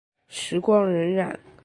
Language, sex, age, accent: Chinese, male, under 19, 出生地：江西省